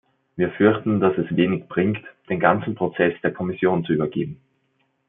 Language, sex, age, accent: German, male, 19-29, Österreichisches Deutsch